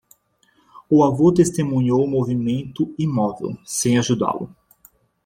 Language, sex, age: Portuguese, male, 19-29